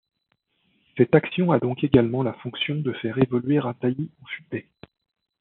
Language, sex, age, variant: French, male, 30-39, Français de métropole